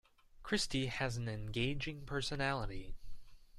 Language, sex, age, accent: English, male, 19-29, United States English